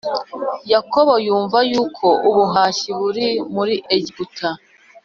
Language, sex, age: Kinyarwanda, female, 30-39